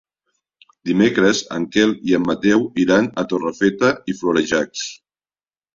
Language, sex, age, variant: Catalan, male, 60-69, Central